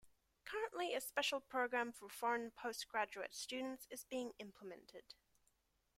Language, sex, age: English, female, 19-29